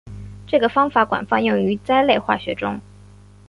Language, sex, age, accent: Chinese, female, 19-29, 出生地：广东省